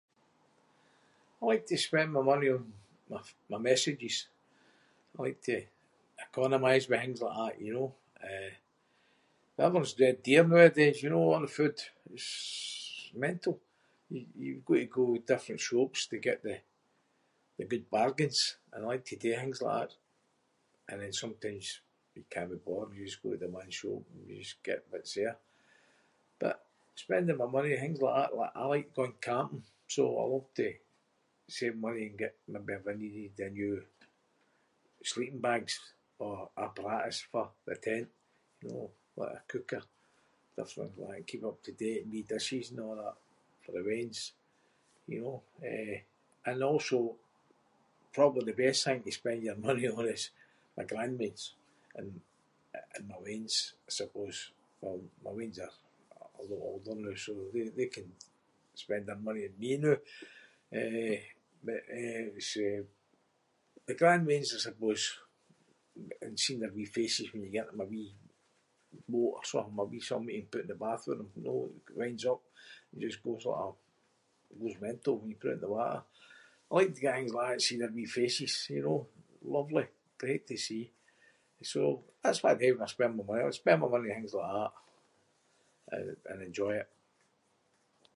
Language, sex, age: Scots, male, 60-69